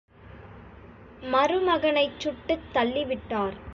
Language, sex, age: Tamil, female, under 19